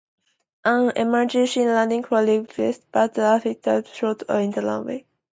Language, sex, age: English, female, 19-29